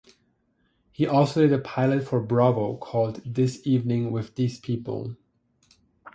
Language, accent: English, German English